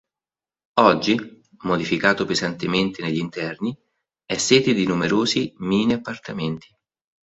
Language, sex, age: Italian, male, 40-49